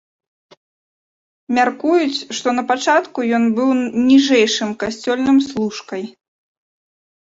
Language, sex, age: Belarusian, female, 30-39